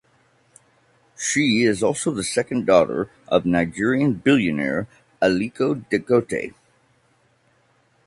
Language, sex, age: English, male, 40-49